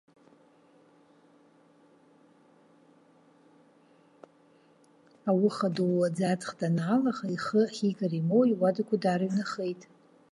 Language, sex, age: Abkhazian, female, 50-59